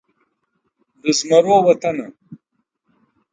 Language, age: Pashto, 50-59